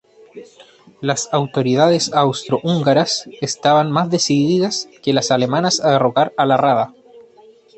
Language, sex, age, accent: Spanish, male, 30-39, Chileno: Chile, Cuyo